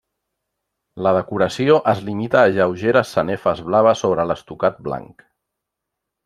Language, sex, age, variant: Catalan, male, 40-49, Central